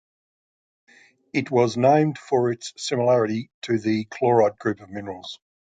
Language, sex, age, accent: English, male, 60-69, Australian English